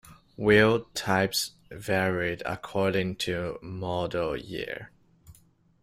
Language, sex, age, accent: English, male, under 19, United States English